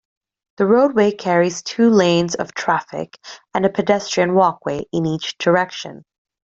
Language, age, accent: English, 30-39, England English